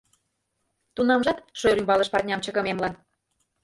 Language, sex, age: Mari, female, 30-39